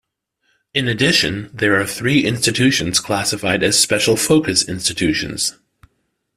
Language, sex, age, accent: English, male, 50-59, United States English